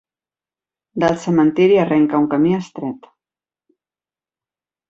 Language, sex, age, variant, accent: Catalan, female, 40-49, Central, tarragoní